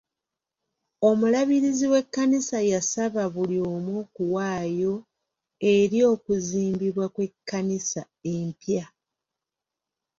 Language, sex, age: Ganda, female, 50-59